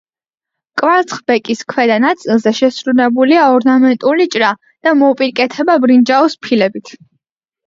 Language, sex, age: Georgian, female, under 19